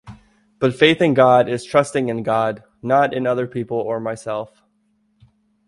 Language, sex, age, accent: English, male, 30-39, United States English